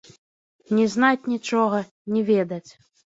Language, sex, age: Belarusian, female, 19-29